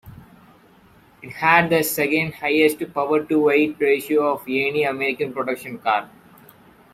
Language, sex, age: English, male, 19-29